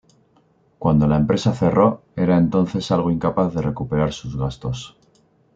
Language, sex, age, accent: Spanish, male, 30-39, España: Norte peninsular (Asturias, Castilla y León, Cantabria, País Vasco, Navarra, Aragón, La Rioja, Guadalajara, Cuenca)